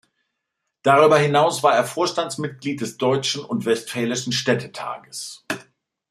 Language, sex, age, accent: German, male, 50-59, Deutschland Deutsch